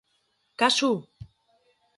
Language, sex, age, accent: Basque, female, 19-29, Mendebalekoa (Araba, Bizkaia, Gipuzkoako mendebaleko herri batzuk)